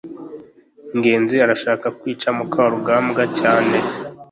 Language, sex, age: Kinyarwanda, male, 19-29